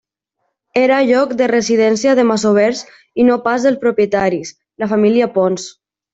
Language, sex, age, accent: Catalan, female, under 19, valencià